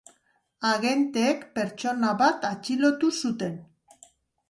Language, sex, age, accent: Basque, female, 60-69, Mendebalekoa (Araba, Bizkaia, Gipuzkoako mendebaleko herri batzuk)